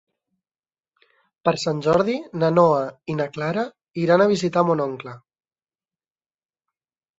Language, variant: Catalan, Central